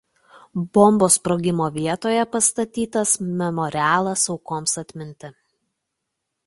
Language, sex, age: Lithuanian, female, 30-39